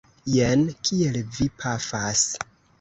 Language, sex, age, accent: Esperanto, female, 19-29, Internacia